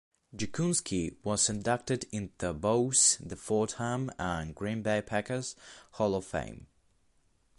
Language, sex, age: English, male, under 19